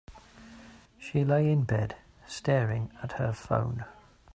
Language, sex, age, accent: English, male, 40-49, England English